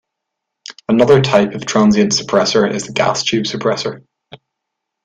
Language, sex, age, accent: English, male, 19-29, Irish English